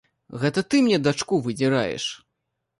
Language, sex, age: Belarusian, male, 30-39